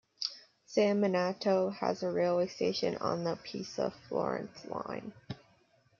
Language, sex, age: English, female, 19-29